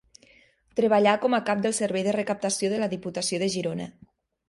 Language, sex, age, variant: Catalan, female, 30-39, Nord-Occidental